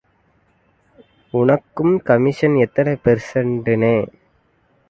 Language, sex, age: Tamil, male, 19-29